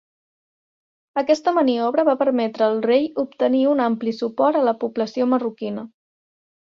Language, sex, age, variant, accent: Catalan, female, 19-29, Central, Barceloní